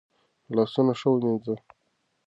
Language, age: Pashto, 30-39